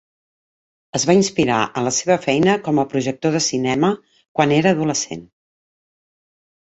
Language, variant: Catalan, Central